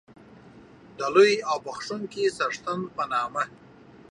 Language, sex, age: Pashto, male, 30-39